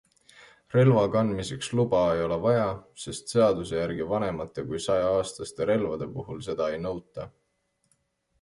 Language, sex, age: Estonian, male, 19-29